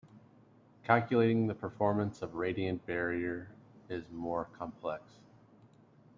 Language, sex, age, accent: English, male, 30-39, United States English